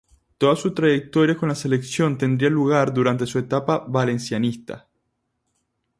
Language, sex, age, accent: Spanish, male, 19-29, Caribe: Cuba, Venezuela, Puerto Rico, República Dominicana, Panamá, Colombia caribeña, México caribeño, Costa del golfo de México